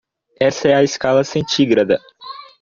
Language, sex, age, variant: Portuguese, male, 19-29, Portuguese (Brasil)